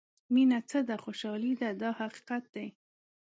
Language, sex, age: Pashto, female, 19-29